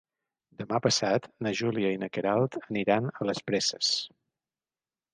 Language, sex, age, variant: Catalan, male, 50-59, Balear